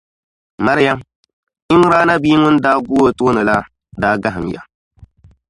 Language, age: Dagbani, 19-29